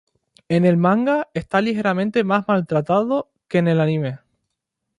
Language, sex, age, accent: Spanish, male, 19-29, España: Islas Canarias